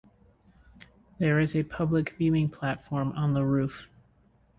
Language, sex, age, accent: English, female, 30-39, United States English